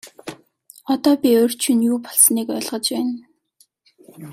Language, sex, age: Mongolian, female, 19-29